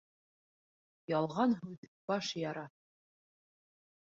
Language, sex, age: Bashkir, female, 30-39